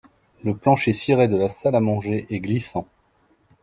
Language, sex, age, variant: French, male, 30-39, Français de métropole